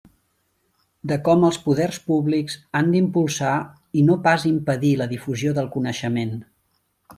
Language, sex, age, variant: Catalan, male, 30-39, Central